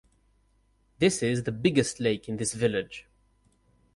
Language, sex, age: English, male, 19-29